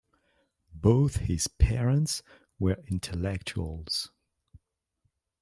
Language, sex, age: English, male, 40-49